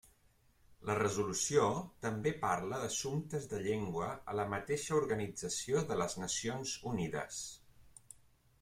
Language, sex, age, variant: Catalan, male, 40-49, Central